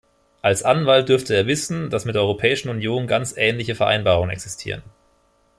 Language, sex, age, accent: German, male, 30-39, Deutschland Deutsch